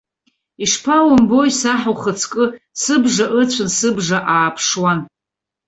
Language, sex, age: Abkhazian, female, 40-49